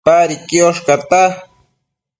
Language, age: Matsés, under 19